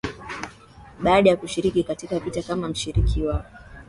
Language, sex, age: Swahili, female, 19-29